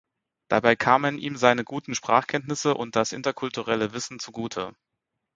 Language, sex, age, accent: German, male, 30-39, Deutschland Deutsch